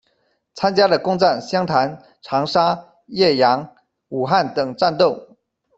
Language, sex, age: Chinese, male, 30-39